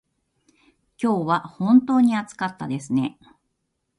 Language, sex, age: Japanese, female, 50-59